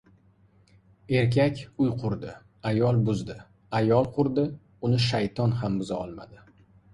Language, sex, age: Uzbek, male, 19-29